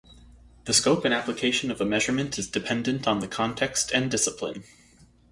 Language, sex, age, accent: English, male, 30-39, United States English